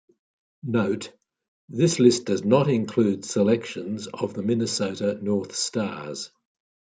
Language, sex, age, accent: English, male, 70-79, Australian English